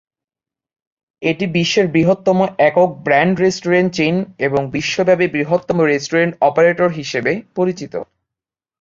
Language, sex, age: Bengali, male, 19-29